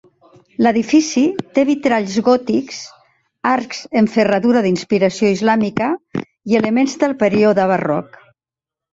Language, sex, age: Catalan, female, 60-69